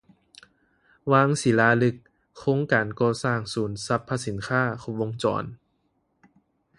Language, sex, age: Lao, male, 19-29